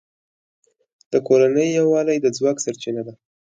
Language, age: Pashto, 19-29